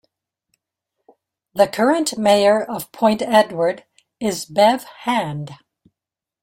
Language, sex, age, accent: English, female, 70-79, United States English